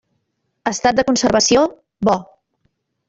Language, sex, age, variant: Catalan, female, 40-49, Nord-Occidental